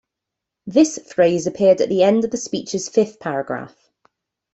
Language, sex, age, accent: English, female, 30-39, England English